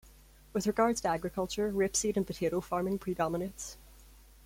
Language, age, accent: English, 19-29, Irish English